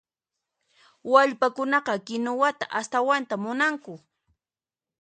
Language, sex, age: Puno Quechua, female, 30-39